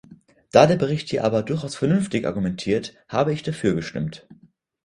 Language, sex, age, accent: German, male, under 19, Deutschland Deutsch